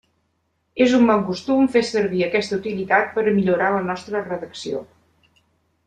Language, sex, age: Catalan, female, 70-79